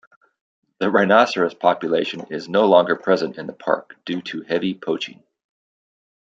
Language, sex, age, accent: English, male, 50-59, United States English